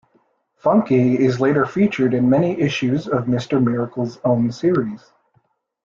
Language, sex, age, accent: English, male, under 19, United States English